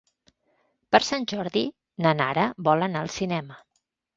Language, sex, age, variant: Catalan, female, 50-59, Central